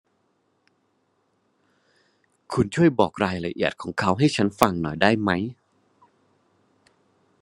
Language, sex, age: Thai, male, 19-29